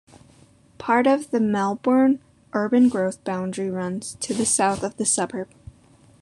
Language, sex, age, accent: English, female, under 19, United States English